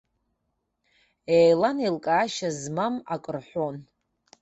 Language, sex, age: Abkhazian, female, 30-39